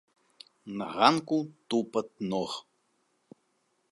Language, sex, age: Belarusian, male, 40-49